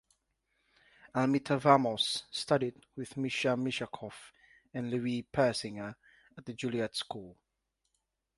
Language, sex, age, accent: English, male, 19-29, England English